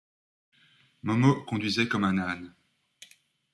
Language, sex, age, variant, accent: French, male, 30-39, Français d'Europe, Français de Belgique